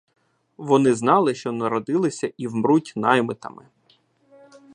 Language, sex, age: Ukrainian, male, 30-39